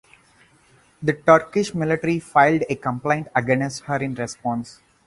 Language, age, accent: English, 19-29, India and South Asia (India, Pakistan, Sri Lanka)